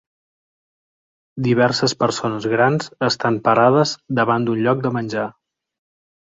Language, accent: Catalan, Camp de Tarragona